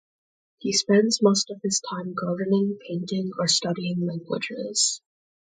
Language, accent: English, Canadian English